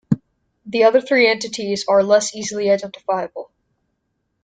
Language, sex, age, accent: English, female, under 19, United States English